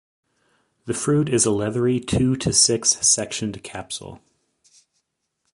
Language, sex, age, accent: English, male, 40-49, United States English